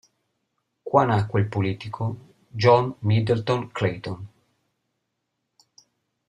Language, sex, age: Italian, male, 50-59